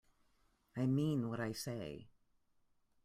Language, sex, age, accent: English, female, 40-49, United States English